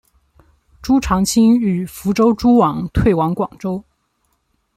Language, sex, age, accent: Chinese, female, 19-29, 出生地：江西省